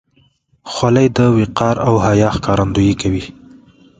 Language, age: Pashto, 19-29